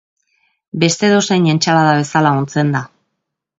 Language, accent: Basque, Mendebalekoa (Araba, Bizkaia, Gipuzkoako mendebaleko herri batzuk)